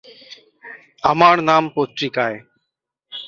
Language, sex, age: Bengali, male, 30-39